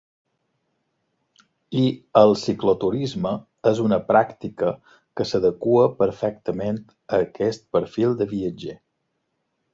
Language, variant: Catalan, Balear